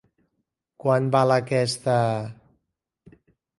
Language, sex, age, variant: Catalan, male, 40-49, Central